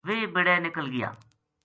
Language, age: Gujari, 40-49